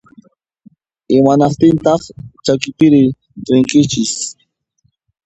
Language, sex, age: Puno Quechua, male, 30-39